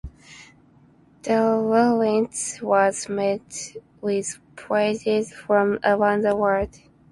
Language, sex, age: English, female, under 19